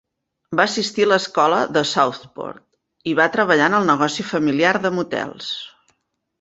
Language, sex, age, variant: Catalan, female, 50-59, Central